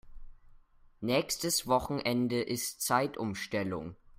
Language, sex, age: German, male, under 19